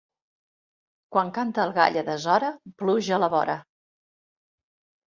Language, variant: Catalan, Central